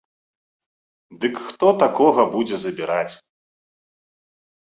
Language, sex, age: Belarusian, male, 30-39